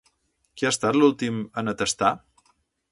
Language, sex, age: Catalan, male, 50-59